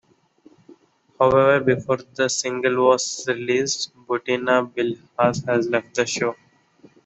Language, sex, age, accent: English, male, 19-29, England English